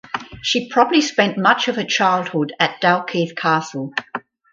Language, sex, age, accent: English, female, 60-69, Australian English